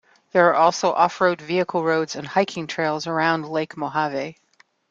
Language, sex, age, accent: English, female, 50-59, United States English